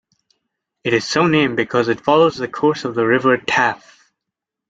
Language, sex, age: English, male, under 19